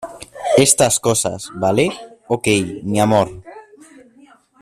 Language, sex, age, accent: Spanish, male, under 19, España: Centro-Sur peninsular (Madrid, Toledo, Castilla-La Mancha)